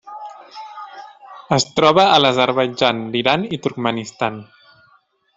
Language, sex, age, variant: Catalan, male, 30-39, Central